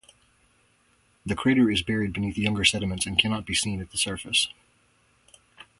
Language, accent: English, United States English